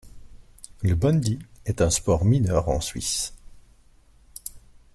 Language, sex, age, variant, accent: French, male, 30-39, Français d'Europe, Français de Belgique